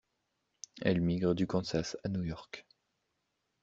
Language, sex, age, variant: French, male, 19-29, Français de métropole